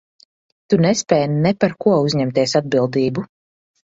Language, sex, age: Latvian, female, 19-29